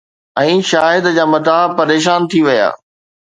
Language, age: Sindhi, 40-49